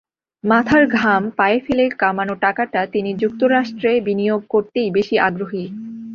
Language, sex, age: Bengali, female, 19-29